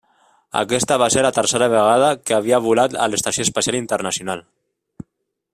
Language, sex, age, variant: Catalan, male, 30-39, Central